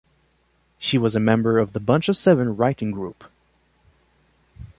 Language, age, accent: English, 19-29, Canadian English